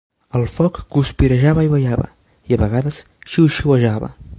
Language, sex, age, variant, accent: Catalan, male, under 19, Central, central